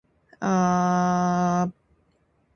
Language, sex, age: Indonesian, female, 19-29